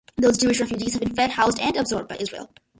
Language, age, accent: English, under 19, United States English